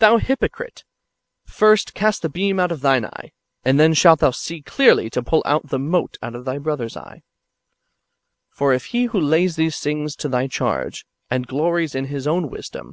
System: none